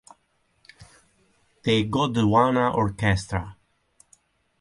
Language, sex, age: Italian, male, 50-59